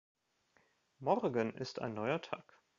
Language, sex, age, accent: German, male, 30-39, Deutschland Deutsch